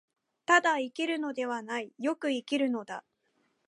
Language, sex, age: Japanese, female, 19-29